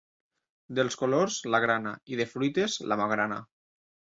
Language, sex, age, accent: Catalan, male, 19-29, valencià